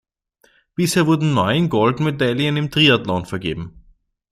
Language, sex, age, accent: German, male, 19-29, Österreichisches Deutsch